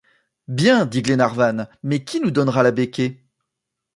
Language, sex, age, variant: French, male, 30-39, Français de métropole